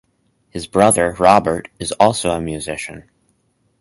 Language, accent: English, United States English